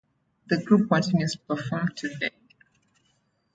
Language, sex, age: English, female, 19-29